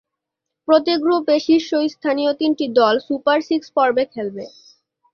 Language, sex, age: Bengali, female, 19-29